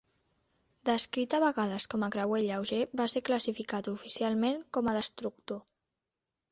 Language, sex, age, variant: Catalan, female, under 19, Central